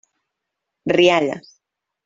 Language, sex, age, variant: Catalan, female, 19-29, Central